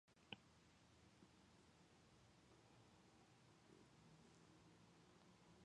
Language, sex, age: English, female, 19-29